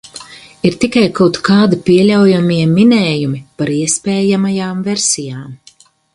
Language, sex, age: Latvian, female, 50-59